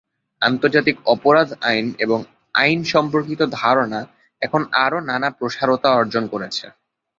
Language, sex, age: Bengali, male, 19-29